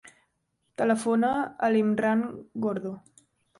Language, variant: Catalan, Central